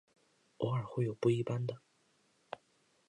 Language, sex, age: Chinese, male, under 19